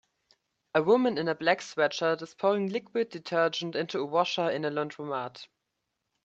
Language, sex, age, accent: English, male, 19-29, United States English